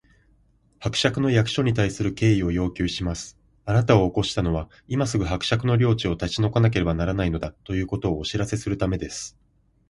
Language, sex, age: Japanese, male, 19-29